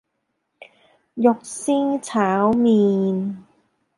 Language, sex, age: Cantonese, female, 40-49